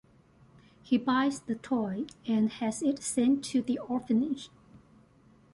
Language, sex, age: English, female, 40-49